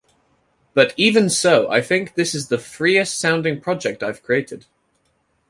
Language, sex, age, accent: English, male, 19-29, England English